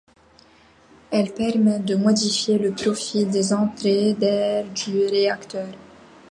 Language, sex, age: French, female, 19-29